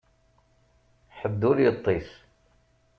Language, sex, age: Kabyle, male, 40-49